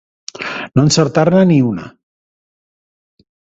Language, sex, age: Catalan, male, 60-69